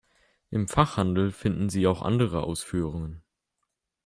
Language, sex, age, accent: German, male, under 19, Deutschland Deutsch